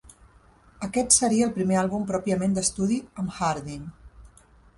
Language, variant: Catalan, Central